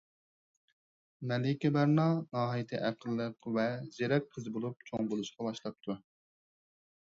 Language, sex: Uyghur, male